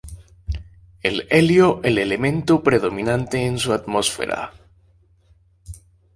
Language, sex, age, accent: Spanish, male, 19-29, Caribe: Cuba, Venezuela, Puerto Rico, República Dominicana, Panamá, Colombia caribeña, México caribeño, Costa del golfo de México